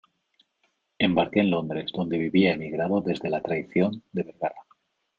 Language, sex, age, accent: Spanish, male, 30-39, España: Centro-Sur peninsular (Madrid, Toledo, Castilla-La Mancha)